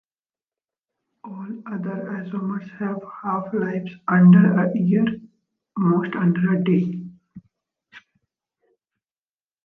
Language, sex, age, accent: English, male, 19-29, United States English